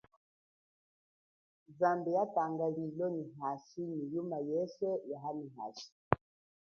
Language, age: Chokwe, 40-49